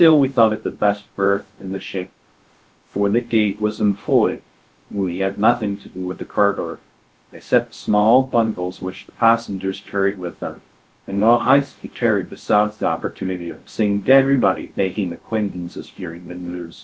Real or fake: fake